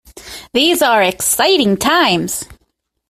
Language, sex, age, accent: English, female, 40-49, United States English